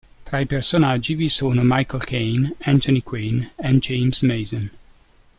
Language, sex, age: Italian, male, 40-49